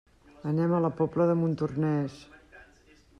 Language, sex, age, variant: Catalan, female, 50-59, Central